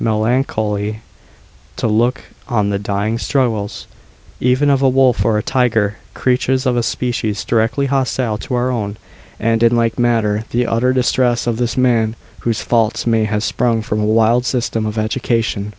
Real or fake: real